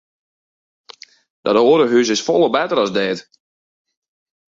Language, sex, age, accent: Western Frisian, male, 19-29, Wâldfrysk